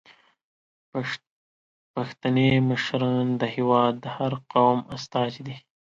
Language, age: Pashto, 19-29